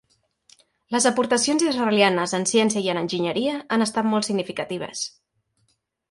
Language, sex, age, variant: Catalan, male, 30-39, Central